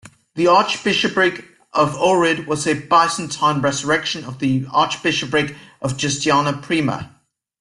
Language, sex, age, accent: English, male, 19-29, England English